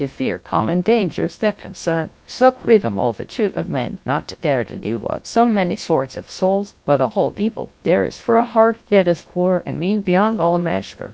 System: TTS, GlowTTS